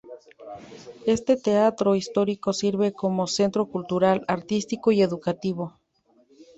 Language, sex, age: Spanish, female, 30-39